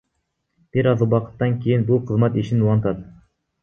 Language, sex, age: Kyrgyz, male, 19-29